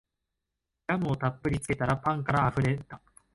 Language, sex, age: Japanese, male, 19-29